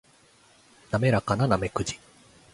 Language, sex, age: Japanese, male, 40-49